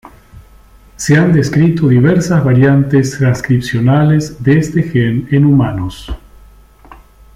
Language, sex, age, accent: Spanish, male, 50-59, Rioplatense: Argentina, Uruguay, este de Bolivia, Paraguay